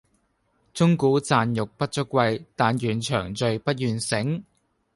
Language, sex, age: Cantonese, male, 19-29